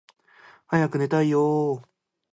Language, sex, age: Japanese, male, 19-29